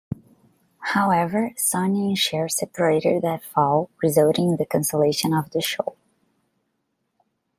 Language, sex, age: English, female, 19-29